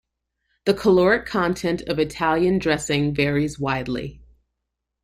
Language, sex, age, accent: English, female, 30-39, United States English